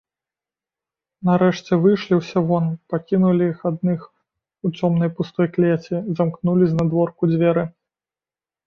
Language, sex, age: Belarusian, male, 30-39